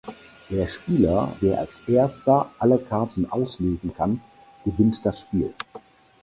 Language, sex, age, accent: German, male, 60-69, Deutschland Deutsch